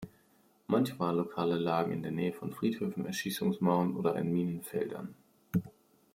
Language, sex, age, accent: German, male, 30-39, Deutschland Deutsch